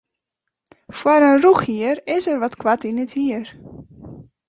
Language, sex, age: Western Frisian, female, 30-39